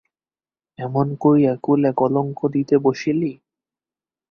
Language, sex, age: Bengali, male, 19-29